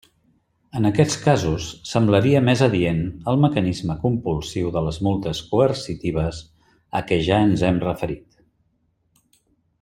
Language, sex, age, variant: Catalan, male, 50-59, Central